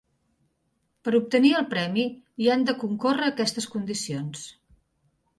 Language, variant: Catalan, Nord-Occidental